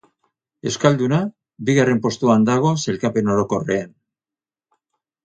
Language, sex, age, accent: Basque, male, 50-59, Mendebalekoa (Araba, Bizkaia, Gipuzkoako mendebaleko herri batzuk)